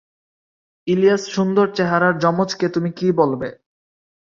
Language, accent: Bengali, Bangladeshi; শুদ্ধ বাংলা